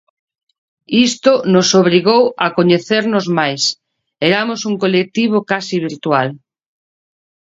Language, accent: Galician, Normativo (estándar)